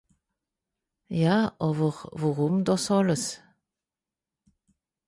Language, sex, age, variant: Swiss German, female, 50-59, Südniederàlemmànisch (Kolmer, Gawìller, Mìlhüüsa, Àltkìrich, usw.)